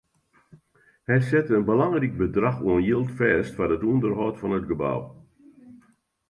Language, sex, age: Western Frisian, male, 80-89